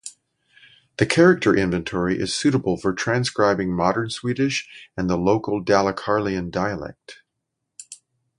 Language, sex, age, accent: English, male, 60-69, United States English